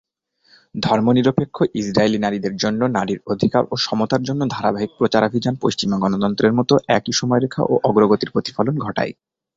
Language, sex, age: Bengali, male, 19-29